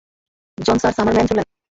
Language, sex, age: Bengali, female, 19-29